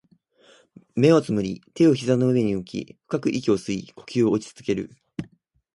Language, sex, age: Japanese, male, under 19